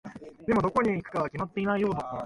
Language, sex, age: Japanese, male, 19-29